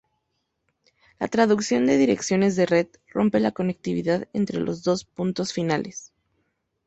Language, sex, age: Spanish, female, 19-29